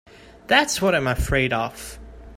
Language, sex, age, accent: English, male, 19-29, United States English